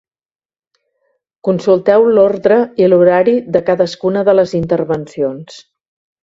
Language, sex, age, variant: Catalan, female, 60-69, Central